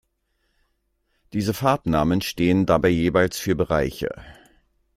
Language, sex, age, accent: German, male, 60-69, Deutschland Deutsch